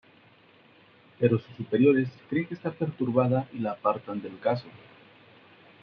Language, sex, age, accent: Spanish, male, 30-39, México